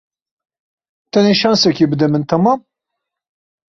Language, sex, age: Kurdish, male, 19-29